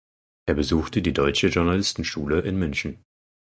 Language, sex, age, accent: German, male, 19-29, Deutschland Deutsch